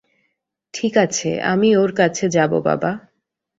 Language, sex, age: Bengali, female, 19-29